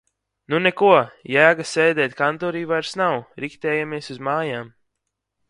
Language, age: Latvian, under 19